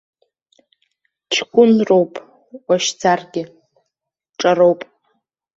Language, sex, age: Abkhazian, female, under 19